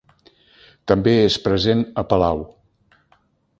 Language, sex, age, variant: Catalan, male, 60-69, Central